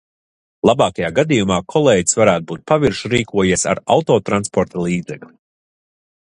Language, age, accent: Latvian, 30-39, nav